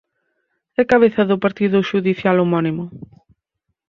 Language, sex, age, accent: Galician, female, 30-39, Oriental (común en zona oriental)